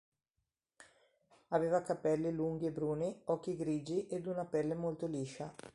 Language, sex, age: Italian, female, 60-69